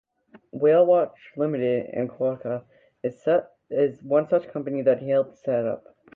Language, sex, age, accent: English, male, under 19, United States English